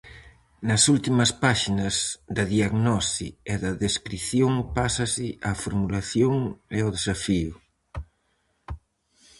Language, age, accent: Galician, 50-59, Central (gheada)